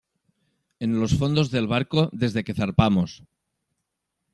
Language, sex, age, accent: Spanish, male, 30-39, España: Norte peninsular (Asturias, Castilla y León, Cantabria, País Vasco, Navarra, Aragón, La Rioja, Guadalajara, Cuenca)